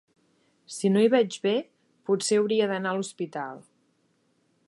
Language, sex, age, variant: Catalan, female, 30-39, Central